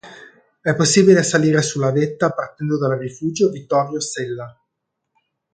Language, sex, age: Italian, male, 40-49